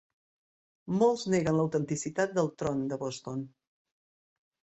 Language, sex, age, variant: Catalan, female, 50-59, Central